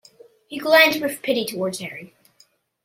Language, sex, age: English, male, under 19